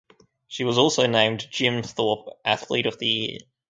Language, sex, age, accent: English, male, 19-29, Australian English